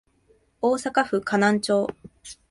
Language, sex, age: Japanese, female, 19-29